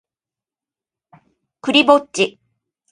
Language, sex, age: Japanese, female, 40-49